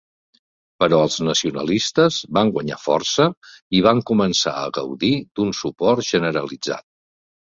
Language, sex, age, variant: Catalan, male, 50-59, Nord-Occidental